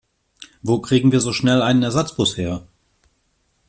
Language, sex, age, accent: German, male, 40-49, Deutschland Deutsch